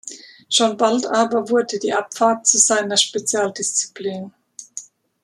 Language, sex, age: German, female, 50-59